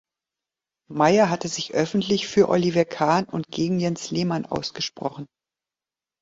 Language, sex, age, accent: German, female, 50-59, Deutschland Deutsch; Norddeutsch